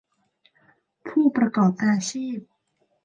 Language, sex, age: Thai, female, 19-29